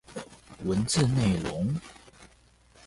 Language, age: Chinese, 30-39